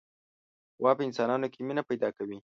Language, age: Pashto, under 19